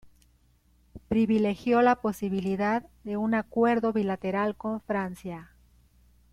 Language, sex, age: Spanish, female, 40-49